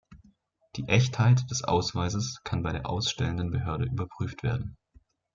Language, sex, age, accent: German, male, 19-29, Deutschland Deutsch